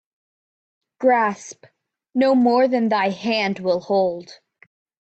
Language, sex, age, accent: English, female, under 19, United States English